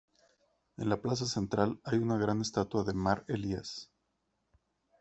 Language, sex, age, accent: Spanish, male, 30-39, México